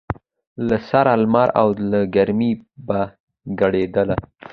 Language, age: Pashto, under 19